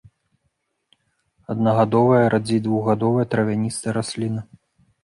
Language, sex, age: Belarusian, male, 30-39